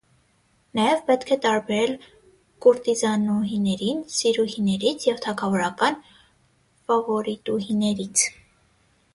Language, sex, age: Armenian, female, under 19